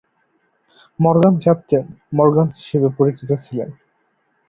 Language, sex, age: Bengali, male, under 19